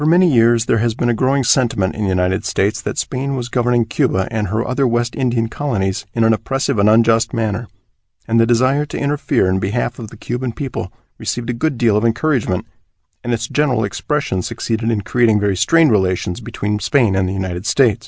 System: none